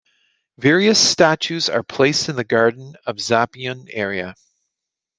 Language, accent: English, Canadian English